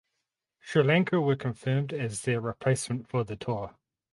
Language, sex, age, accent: English, male, 30-39, New Zealand English